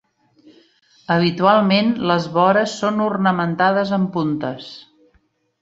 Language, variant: Catalan, Central